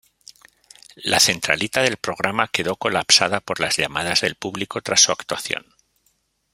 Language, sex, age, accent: Spanish, male, 50-59, España: Norte peninsular (Asturias, Castilla y León, Cantabria, País Vasco, Navarra, Aragón, La Rioja, Guadalajara, Cuenca)